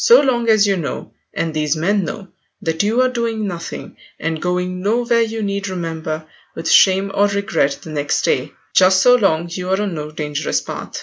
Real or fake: real